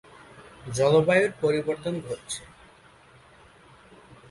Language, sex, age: Bengali, male, 19-29